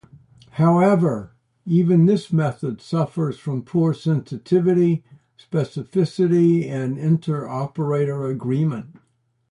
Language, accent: English, United States English